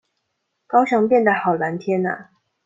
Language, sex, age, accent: Chinese, female, 19-29, 出生地：彰化縣